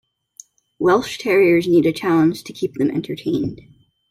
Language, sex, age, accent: English, female, 30-39, United States English